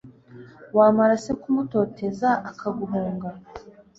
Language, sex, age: Kinyarwanda, female, 19-29